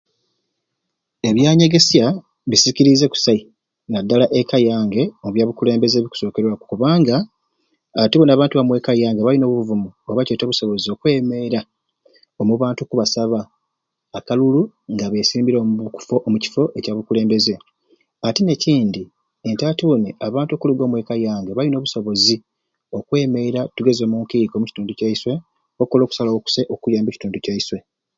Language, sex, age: Ruuli, male, 30-39